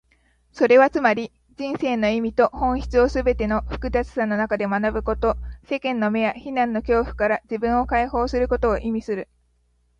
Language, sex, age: Japanese, female, 19-29